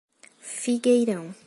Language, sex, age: Portuguese, female, 19-29